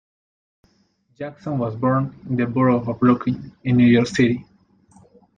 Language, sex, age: English, male, 19-29